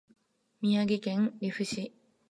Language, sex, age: Japanese, female, 19-29